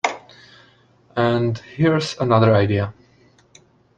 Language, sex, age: English, male, 30-39